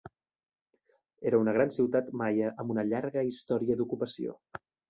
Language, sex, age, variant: Catalan, male, 19-29, Central